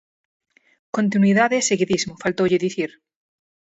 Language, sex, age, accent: Galician, female, 30-39, Normativo (estándar)